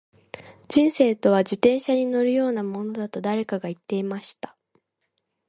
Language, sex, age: Japanese, female, 19-29